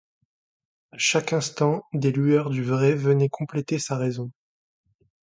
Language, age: French, 19-29